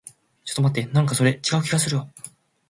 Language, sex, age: Japanese, male, 19-29